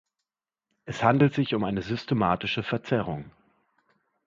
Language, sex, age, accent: German, male, 30-39, Deutschland Deutsch